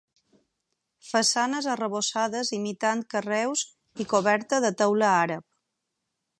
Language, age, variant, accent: Catalan, 30-39, Balear, balear; Palma